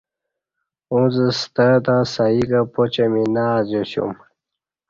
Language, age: Kati, 19-29